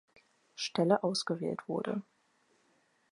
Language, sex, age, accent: German, female, 19-29, Deutschland Deutsch